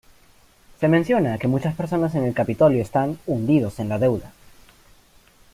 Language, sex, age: Spanish, male, under 19